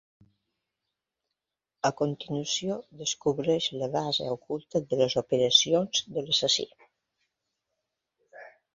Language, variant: Catalan, Balear